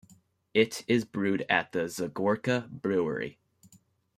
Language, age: English, 19-29